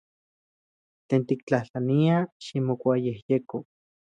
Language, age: Central Puebla Nahuatl, 30-39